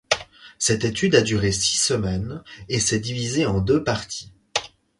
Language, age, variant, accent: French, 19-29, Français d'Europe, Français de Suisse